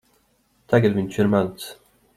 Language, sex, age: Latvian, male, 19-29